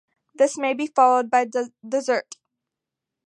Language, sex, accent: English, female, United States English